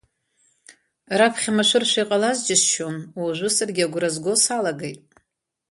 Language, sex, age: Abkhazian, female, 50-59